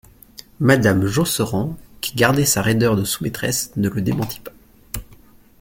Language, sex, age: French, male, 19-29